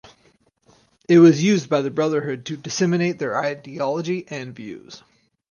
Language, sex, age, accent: English, male, 30-39, United States English